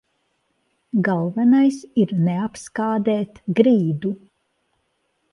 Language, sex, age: Latvian, female, 60-69